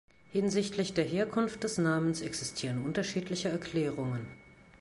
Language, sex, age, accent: German, female, 30-39, Deutschland Deutsch